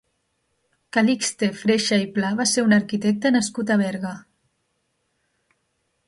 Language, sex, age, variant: Catalan, female, 30-39, Central